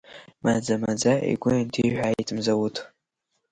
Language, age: Abkhazian, under 19